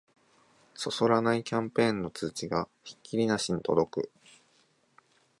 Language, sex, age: Japanese, male, 19-29